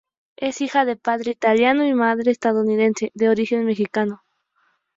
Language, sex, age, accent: Spanish, female, 19-29, México